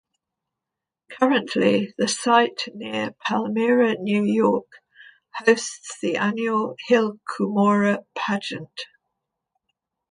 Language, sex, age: English, female, 70-79